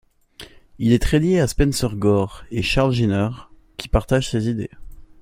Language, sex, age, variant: French, male, under 19, Français de métropole